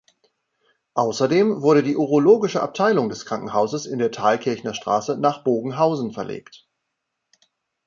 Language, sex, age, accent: German, male, 50-59, Deutschland Deutsch